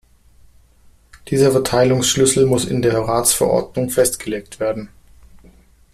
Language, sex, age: German, male, 30-39